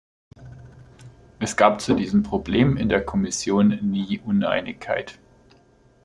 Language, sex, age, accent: German, male, 40-49, Deutschland Deutsch